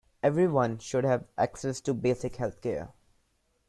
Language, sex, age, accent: English, male, 19-29, India and South Asia (India, Pakistan, Sri Lanka)